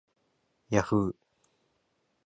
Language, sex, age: Japanese, male, 19-29